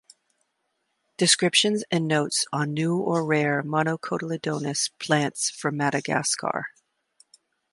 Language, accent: English, United States English